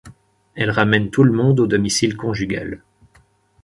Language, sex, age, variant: French, male, 30-39, Français de métropole